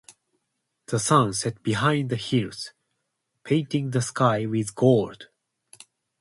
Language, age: Japanese, 19-29